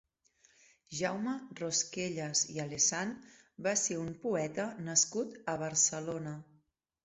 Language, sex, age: Catalan, female, 40-49